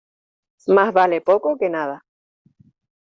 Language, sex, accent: Spanish, female, España: Islas Canarias